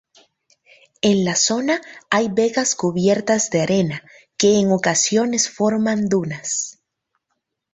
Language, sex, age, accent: Spanish, female, 30-39, América central